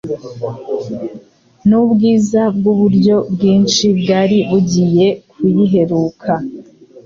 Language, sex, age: Kinyarwanda, female, under 19